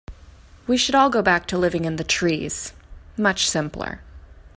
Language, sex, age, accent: English, female, 30-39, United States English